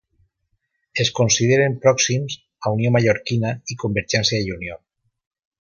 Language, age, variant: Catalan, 50-59, Valencià meridional